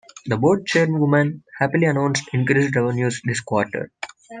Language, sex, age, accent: English, male, 19-29, India and South Asia (India, Pakistan, Sri Lanka)